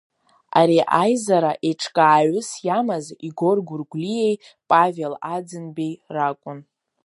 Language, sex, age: Abkhazian, female, under 19